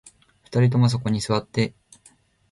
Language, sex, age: Japanese, male, 19-29